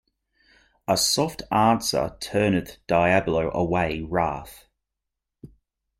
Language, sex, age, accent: English, male, 30-39, Australian English